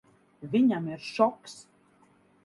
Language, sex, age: Latvian, female, 40-49